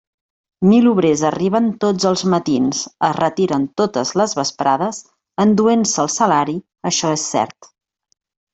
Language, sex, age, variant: Catalan, female, 30-39, Central